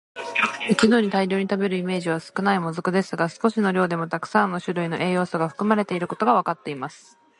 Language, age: Japanese, 19-29